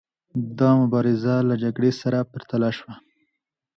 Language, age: Pashto, 19-29